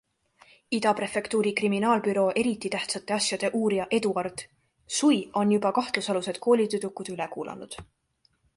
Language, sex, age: Estonian, female, 19-29